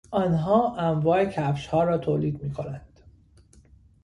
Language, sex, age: Persian, male, 30-39